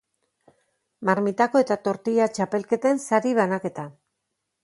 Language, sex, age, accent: Basque, female, 50-59, Mendebalekoa (Araba, Bizkaia, Gipuzkoako mendebaleko herri batzuk)